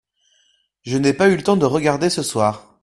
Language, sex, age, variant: French, male, 19-29, Français de métropole